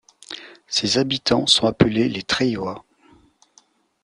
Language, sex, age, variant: French, male, 50-59, Français de métropole